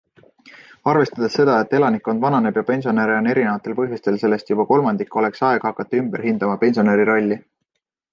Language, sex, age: Estonian, male, 19-29